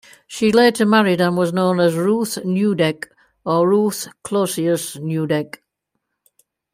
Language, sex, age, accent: English, female, 60-69, England English